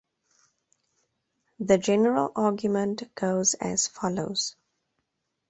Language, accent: English, Southern African (South Africa, Zimbabwe, Namibia)